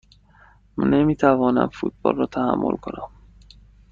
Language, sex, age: Persian, male, 19-29